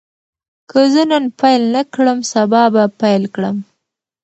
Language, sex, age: Pashto, female, under 19